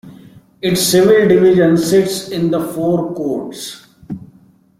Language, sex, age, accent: English, male, 30-39, India and South Asia (India, Pakistan, Sri Lanka)